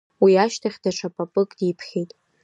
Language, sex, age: Abkhazian, female, under 19